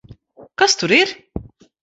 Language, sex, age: Latvian, female, 40-49